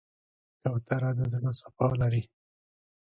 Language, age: Pashto, 19-29